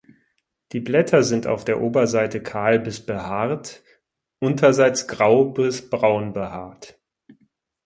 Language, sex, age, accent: German, male, 30-39, Deutschland Deutsch